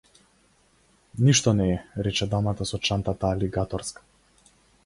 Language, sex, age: Macedonian, male, 19-29